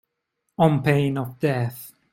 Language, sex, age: English, male, 30-39